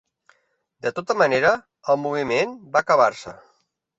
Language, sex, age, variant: Catalan, male, 40-49, Central